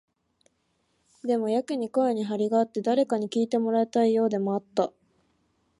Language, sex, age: Japanese, female, 19-29